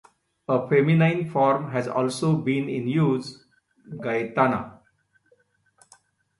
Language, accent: English, India and South Asia (India, Pakistan, Sri Lanka)